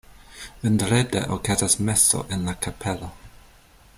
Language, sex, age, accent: Esperanto, male, 30-39, Internacia